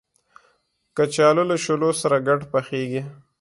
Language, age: Pashto, 19-29